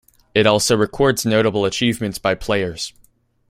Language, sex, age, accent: English, male, under 19, United States English